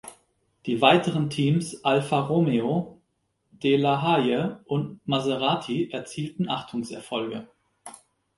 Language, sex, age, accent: German, male, 30-39, Deutschland Deutsch